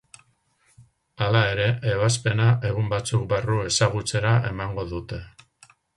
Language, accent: Basque, Mendebalekoa (Araba, Bizkaia, Gipuzkoako mendebaleko herri batzuk)